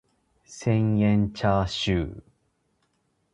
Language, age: Japanese, 19-29